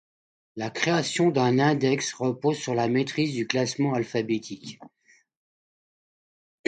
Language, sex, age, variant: French, male, 60-69, Français de métropole